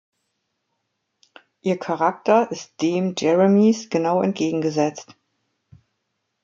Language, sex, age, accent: German, female, 40-49, Deutschland Deutsch